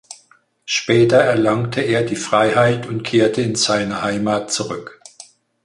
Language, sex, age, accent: German, male, 60-69, Deutschland Deutsch